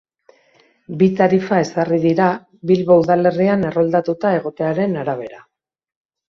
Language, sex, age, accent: Basque, female, 50-59, Mendebalekoa (Araba, Bizkaia, Gipuzkoako mendebaleko herri batzuk)